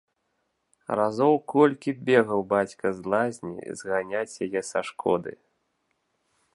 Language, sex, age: Belarusian, male, 30-39